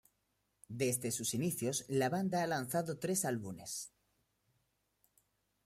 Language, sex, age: Spanish, male, 19-29